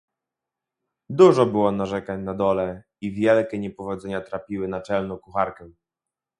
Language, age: Polish, 19-29